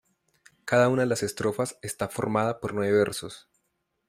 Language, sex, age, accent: Spanish, male, 30-39, Andino-Pacífico: Colombia, Perú, Ecuador, oeste de Bolivia y Venezuela andina